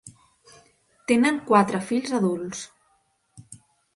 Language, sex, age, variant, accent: Catalan, female, 30-39, Central, central